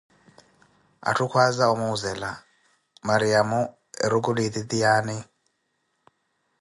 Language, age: Koti, 30-39